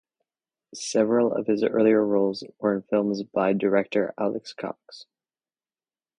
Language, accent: English, United States English; Canadian English